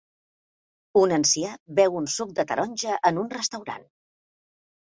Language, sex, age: Catalan, female, 50-59